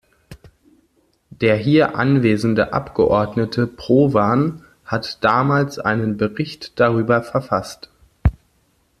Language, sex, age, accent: German, male, 19-29, Deutschland Deutsch